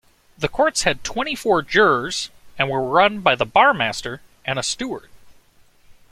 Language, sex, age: English, male, 19-29